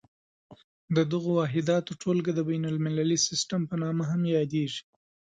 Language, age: Pashto, 30-39